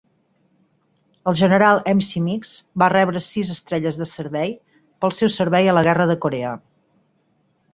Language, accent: Catalan, Garrotxi